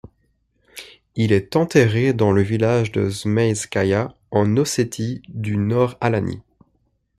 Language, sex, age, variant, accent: French, male, 19-29, Français d'Europe, Français de Belgique